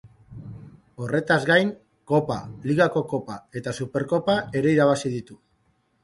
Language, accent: Basque, Mendebalekoa (Araba, Bizkaia, Gipuzkoako mendebaleko herri batzuk)